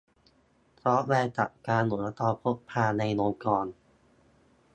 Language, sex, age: Thai, male, 19-29